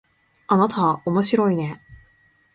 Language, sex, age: Japanese, female, 19-29